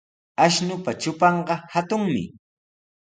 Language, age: Sihuas Ancash Quechua, 19-29